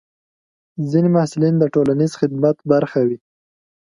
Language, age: Pashto, 19-29